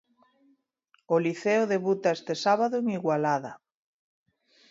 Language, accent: Galician, Normativo (estándar)